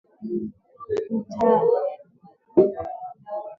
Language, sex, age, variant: Swahili, female, 19-29, Kiswahili cha Bara ya Kenya